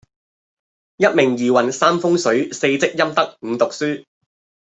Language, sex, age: Cantonese, male, 19-29